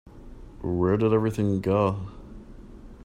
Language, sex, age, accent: English, male, 30-39, United States English